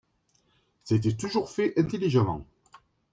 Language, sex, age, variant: French, male, 40-49, Français de métropole